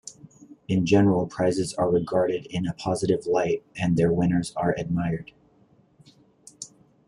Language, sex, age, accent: English, male, 40-49, United States English